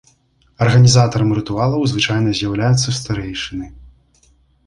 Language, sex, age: Belarusian, male, 19-29